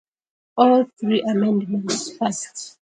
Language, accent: English, United States English